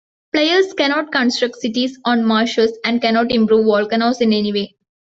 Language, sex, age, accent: English, female, 19-29, India and South Asia (India, Pakistan, Sri Lanka)